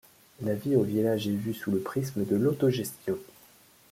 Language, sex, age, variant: French, male, 30-39, Français de métropole